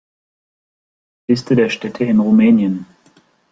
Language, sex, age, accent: German, male, 30-39, Deutschland Deutsch